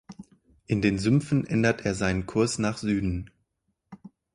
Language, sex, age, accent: German, male, 19-29, Deutschland Deutsch